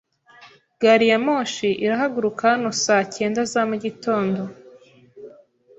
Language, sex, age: Kinyarwanda, female, 19-29